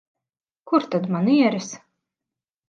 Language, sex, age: Latvian, female, 30-39